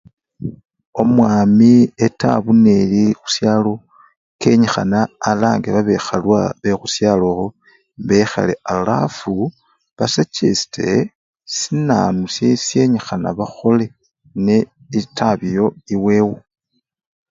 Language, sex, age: Luyia, male, 40-49